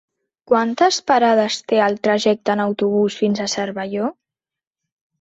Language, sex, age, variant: Catalan, female, under 19, Central